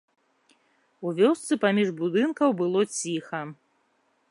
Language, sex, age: Belarusian, female, 30-39